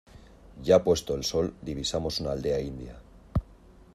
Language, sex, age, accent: Spanish, male, 40-49, España: Norte peninsular (Asturias, Castilla y León, Cantabria, País Vasco, Navarra, Aragón, La Rioja, Guadalajara, Cuenca)